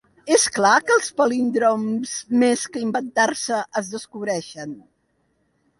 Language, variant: Catalan, Central